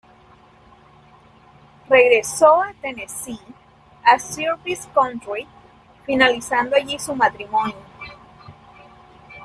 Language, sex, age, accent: Spanish, female, 19-29, Caribe: Cuba, Venezuela, Puerto Rico, República Dominicana, Panamá, Colombia caribeña, México caribeño, Costa del golfo de México